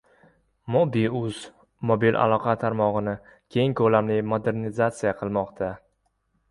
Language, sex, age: Uzbek, male, 19-29